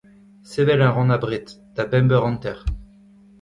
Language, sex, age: Breton, male, 19-29